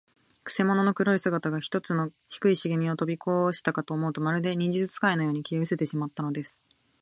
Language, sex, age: Japanese, female, 19-29